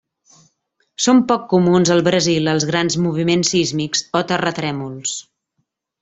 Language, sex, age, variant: Catalan, female, 40-49, Central